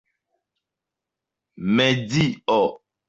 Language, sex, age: Esperanto, male, 19-29